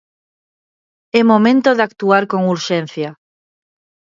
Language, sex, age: Galician, female, 30-39